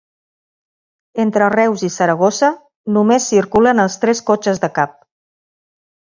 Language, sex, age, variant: Catalan, female, 40-49, Central